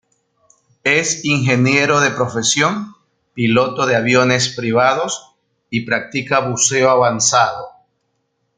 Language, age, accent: Spanish, 40-49, Andino-Pacífico: Colombia, Perú, Ecuador, oeste de Bolivia y Venezuela andina